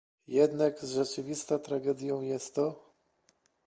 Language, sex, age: Polish, male, 30-39